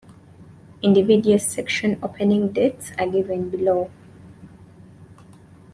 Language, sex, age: English, female, 19-29